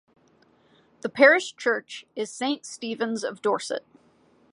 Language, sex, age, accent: English, female, 19-29, United States English